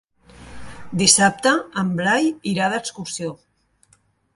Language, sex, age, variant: Catalan, female, 40-49, Central